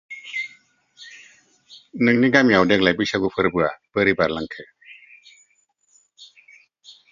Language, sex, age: Bodo, female, 40-49